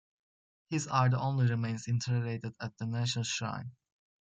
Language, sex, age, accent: English, male, under 19, United States English